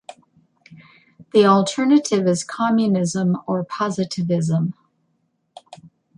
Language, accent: English, United States English